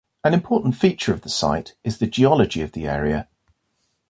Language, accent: English, England English